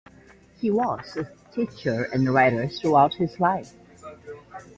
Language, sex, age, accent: English, female, 50-59, United States English